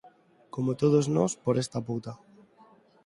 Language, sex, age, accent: Galician, male, under 19, Neofalante